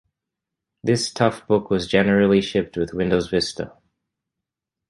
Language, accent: English, United States English